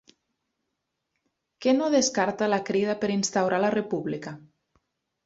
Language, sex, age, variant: Catalan, female, 19-29, Nord-Occidental